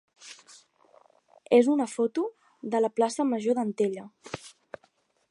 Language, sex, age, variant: Catalan, male, 19-29, Central